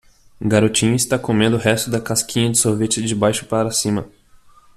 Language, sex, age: Portuguese, male, 19-29